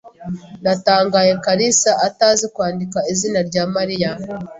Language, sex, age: Kinyarwanda, female, 19-29